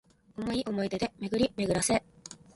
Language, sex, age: Japanese, female, 19-29